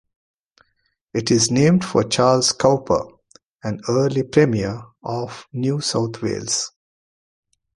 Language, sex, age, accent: English, male, 40-49, India and South Asia (India, Pakistan, Sri Lanka)